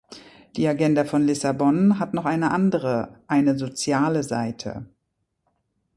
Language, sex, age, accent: German, female, 50-59, Deutschland Deutsch